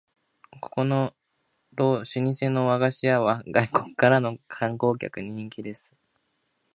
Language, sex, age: Japanese, male, under 19